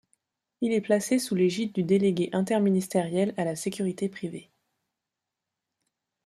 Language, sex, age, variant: French, female, 30-39, Français de métropole